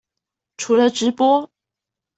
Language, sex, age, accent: Chinese, female, 19-29, 出生地：臺北市